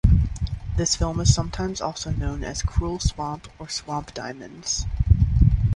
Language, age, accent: English, 30-39, United States English